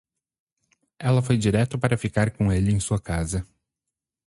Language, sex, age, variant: Portuguese, male, 30-39, Portuguese (Brasil)